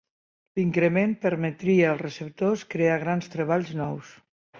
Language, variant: Catalan, Septentrional